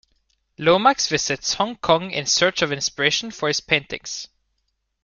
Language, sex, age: English, male, 19-29